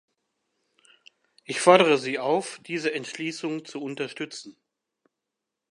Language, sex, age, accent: German, male, 60-69, Deutschland Deutsch